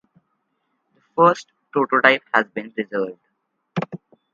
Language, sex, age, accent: English, male, under 19, India and South Asia (India, Pakistan, Sri Lanka)